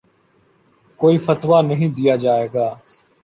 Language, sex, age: Urdu, male, 19-29